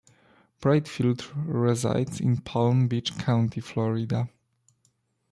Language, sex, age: English, male, 19-29